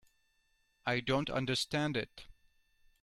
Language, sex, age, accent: English, male, 40-49, England English